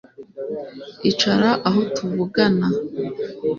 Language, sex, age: Kinyarwanda, female, 19-29